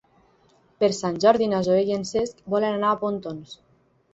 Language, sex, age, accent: Catalan, female, 19-29, Lleidatà